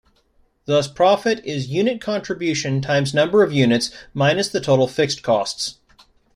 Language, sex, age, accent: English, male, 30-39, United States English